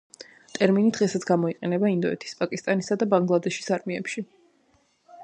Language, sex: Georgian, female